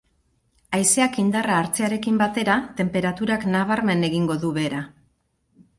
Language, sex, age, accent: Basque, female, 50-59, Mendebalekoa (Araba, Bizkaia, Gipuzkoako mendebaleko herri batzuk)